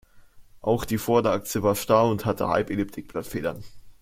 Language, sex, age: German, male, under 19